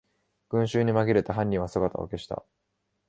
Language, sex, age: Japanese, male, 19-29